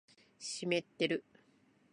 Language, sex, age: Japanese, female, 30-39